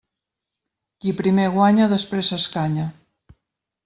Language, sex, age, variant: Catalan, female, 50-59, Central